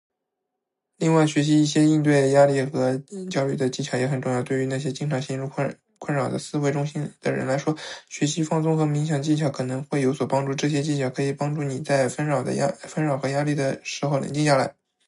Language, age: Chinese, 19-29